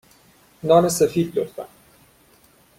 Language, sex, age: Persian, male, 30-39